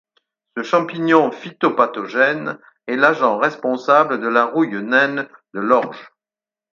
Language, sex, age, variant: French, male, 60-69, Français de métropole